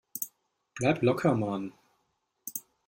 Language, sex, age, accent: German, male, 19-29, Deutschland Deutsch